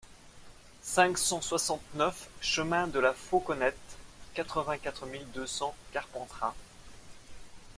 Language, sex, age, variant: French, male, 30-39, Français de métropole